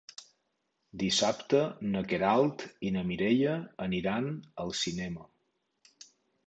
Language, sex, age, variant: Catalan, male, 50-59, Balear